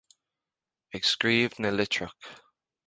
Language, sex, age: Irish, male, 19-29